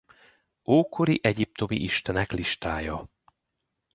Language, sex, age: Hungarian, male, 40-49